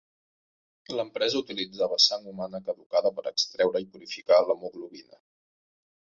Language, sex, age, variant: Catalan, male, 30-39, Central